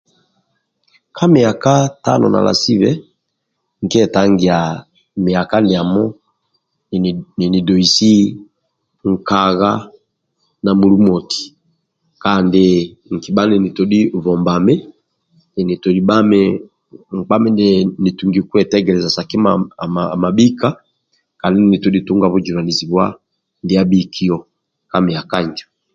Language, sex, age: Amba (Uganda), male, 50-59